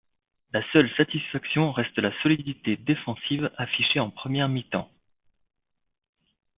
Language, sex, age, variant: French, male, 19-29, Français de métropole